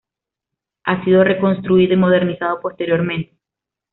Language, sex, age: Spanish, female, 19-29